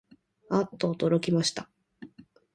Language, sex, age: Japanese, female, 19-29